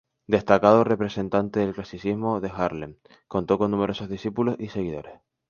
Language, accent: Spanish, España: Islas Canarias